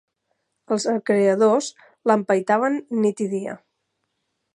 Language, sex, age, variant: Catalan, female, 50-59, Central